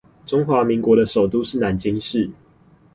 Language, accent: Chinese, 出生地：新北市